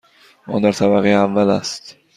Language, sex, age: Persian, male, 30-39